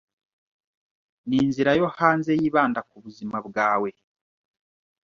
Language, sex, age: Kinyarwanda, male, 30-39